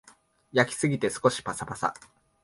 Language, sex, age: Japanese, male, 19-29